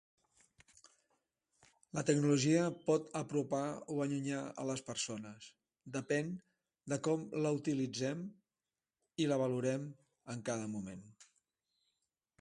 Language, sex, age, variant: Catalan, male, 60-69, Central